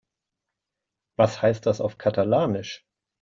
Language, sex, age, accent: German, male, 40-49, Deutschland Deutsch